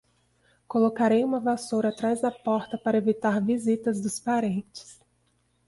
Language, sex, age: Portuguese, female, 30-39